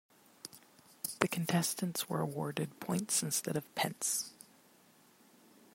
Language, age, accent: English, 19-29, United States English